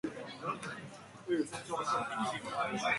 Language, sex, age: Chinese, female, 19-29